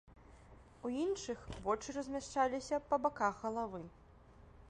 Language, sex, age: Belarusian, female, 30-39